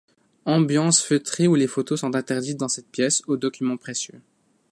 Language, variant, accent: French, Français d'Europe, Français de Belgique